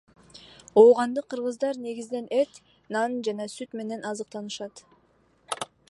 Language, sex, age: Kyrgyz, female, 19-29